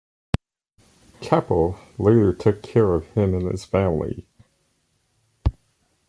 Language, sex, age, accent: English, male, 60-69, Canadian English